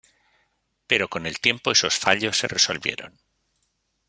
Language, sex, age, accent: Spanish, male, 50-59, España: Norte peninsular (Asturias, Castilla y León, Cantabria, País Vasco, Navarra, Aragón, La Rioja, Guadalajara, Cuenca)